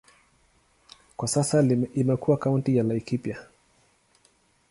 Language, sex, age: Swahili, male, 30-39